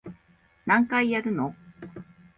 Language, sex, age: Japanese, female, 30-39